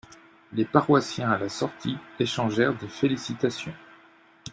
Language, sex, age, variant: French, male, 50-59, Français de métropole